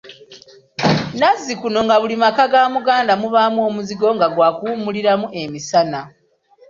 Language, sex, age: Ganda, female, 30-39